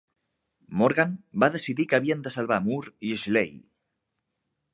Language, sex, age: Catalan, male, 30-39